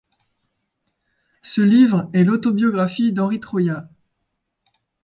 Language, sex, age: French, female, 30-39